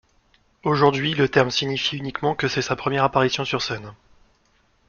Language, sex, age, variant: French, male, 19-29, Français de métropole